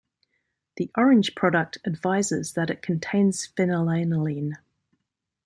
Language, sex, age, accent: English, female, 40-49, Australian English